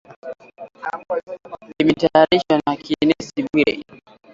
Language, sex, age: Swahili, male, 19-29